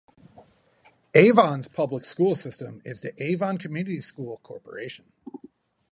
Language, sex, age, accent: English, male, 40-49, United States English